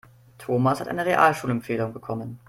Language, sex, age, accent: German, male, under 19, Deutschland Deutsch